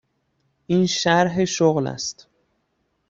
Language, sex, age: Persian, male, 19-29